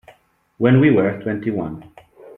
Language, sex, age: Italian, male, 30-39